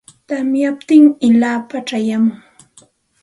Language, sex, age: Santa Ana de Tusi Pasco Quechua, female, 30-39